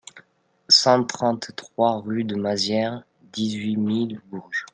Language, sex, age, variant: French, male, 19-29, Français de métropole